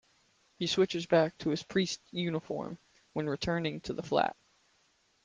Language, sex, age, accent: English, male, 19-29, United States English